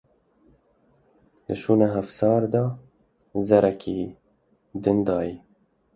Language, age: Kurdish, 30-39